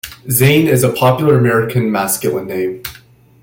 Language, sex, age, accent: English, male, 19-29, United States English